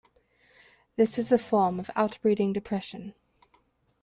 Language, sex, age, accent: English, female, 19-29, England English